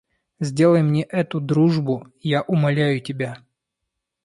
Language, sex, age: Russian, male, 30-39